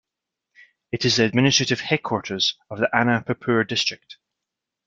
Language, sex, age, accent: English, male, 30-39, Scottish English